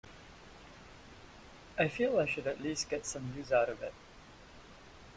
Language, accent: English, Singaporean English